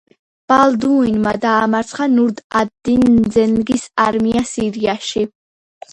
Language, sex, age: Georgian, female, under 19